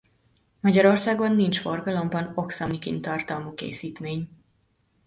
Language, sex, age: Hungarian, female, 19-29